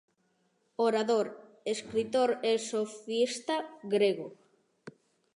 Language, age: Galician, under 19